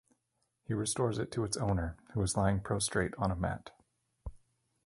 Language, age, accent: English, 30-39, Canadian English